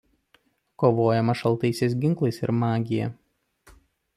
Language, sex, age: Lithuanian, male, 30-39